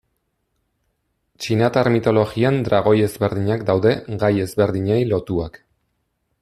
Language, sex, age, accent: Basque, male, 30-39, Erdialdekoa edo Nafarra (Gipuzkoa, Nafarroa)